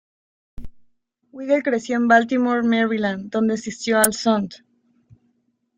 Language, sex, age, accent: Spanish, female, 19-29, México